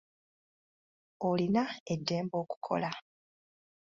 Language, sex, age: Ganda, female, 30-39